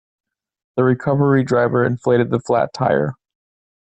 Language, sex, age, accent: English, male, 19-29, United States English